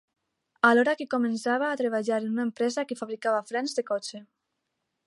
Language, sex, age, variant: Catalan, female, under 19, Alacantí